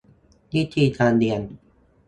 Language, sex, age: Thai, male, 19-29